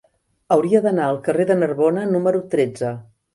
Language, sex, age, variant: Catalan, female, 60-69, Central